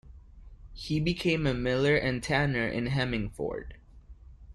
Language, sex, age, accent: English, male, 19-29, United States English